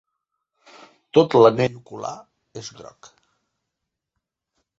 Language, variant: Catalan, Central